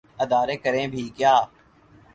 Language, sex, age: Urdu, male, 19-29